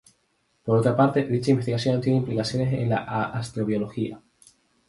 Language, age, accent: Spanish, 19-29, España: Islas Canarias